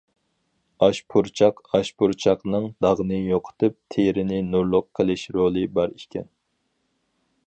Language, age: Uyghur, 19-29